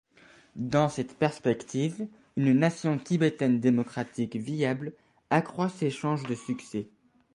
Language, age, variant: French, under 19, Français de métropole